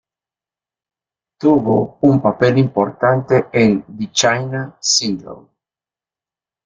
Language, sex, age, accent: Spanish, male, 40-49, América central